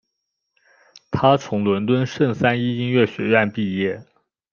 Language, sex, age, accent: Chinese, male, 19-29, 出生地：浙江省